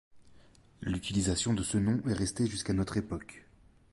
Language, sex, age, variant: French, male, 30-39, Français de métropole